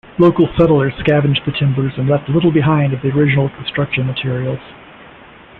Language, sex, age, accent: English, male, 50-59, United States English